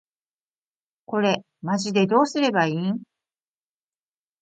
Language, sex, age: Japanese, female, 40-49